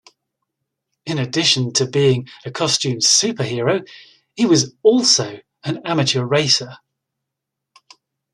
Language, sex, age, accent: English, male, 50-59, England English